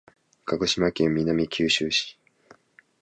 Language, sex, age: Japanese, male, 19-29